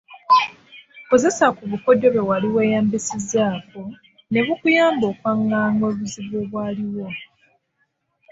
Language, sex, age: Ganda, female, 19-29